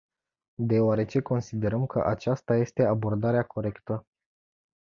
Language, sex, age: Romanian, male, 19-29